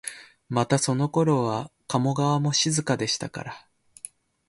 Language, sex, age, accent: Japanese, male, 19-29, 標準語